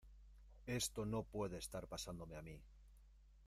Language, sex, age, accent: Spanish, male, 40-49, España: Norte peninsular (Asturias, Castilla y León, Cantabria, País Vasco, Navarra, Aragón, La Rioja, Guadalajara, Cuenca)